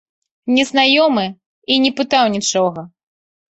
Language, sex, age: Belarusian, female, 30-39